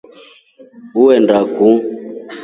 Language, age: Rombo, 30-39